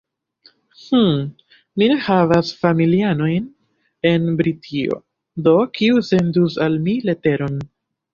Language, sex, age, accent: Esperanto, male, 19-29, Internacia